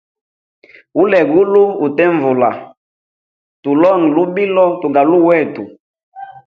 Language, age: Hemba, 19-29